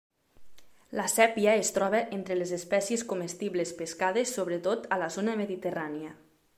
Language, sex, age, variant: Catalan, female, 19-29, Nord-Occidental